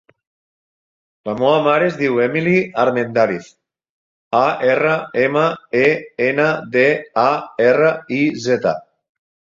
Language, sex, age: Catalan, male, 50-59